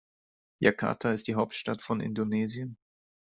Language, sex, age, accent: German, male, 19-29, Deutschland Deutsch